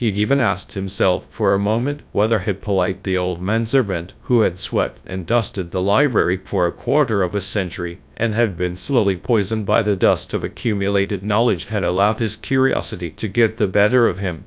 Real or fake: fake